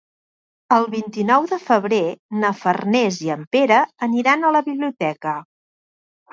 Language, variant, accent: Catalan, Central, central